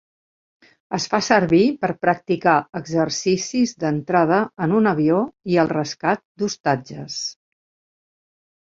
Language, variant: Catalan, Central